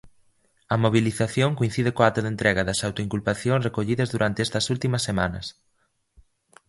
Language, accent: Galician, Normativo (estándar)